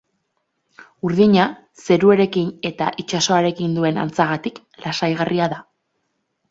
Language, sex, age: Basque, female, 19-29